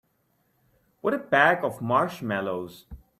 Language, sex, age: English, male, 19-29